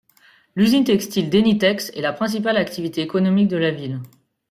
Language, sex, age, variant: French, female, 30-39, Français de métropole